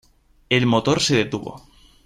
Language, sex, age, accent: Spanish, male, under 19, España: Norte peninsular (Asturias, Castilla y León, Cantabria, País Vasco, Navarra, Aragón, La Rioja, Guadalajara, Cuenca)